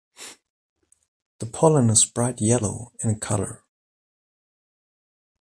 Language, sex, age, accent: English, male, 30-39, German English